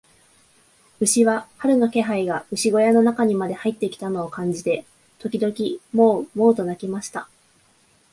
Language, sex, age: Japanese, female, 19-29